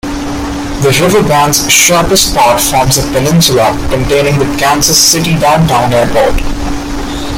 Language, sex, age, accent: English, male, 19-29, India and South Asia (India, Pakistan, Sri Lanka)